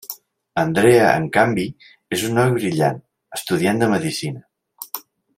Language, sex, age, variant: Catalan, male, 40-49, Central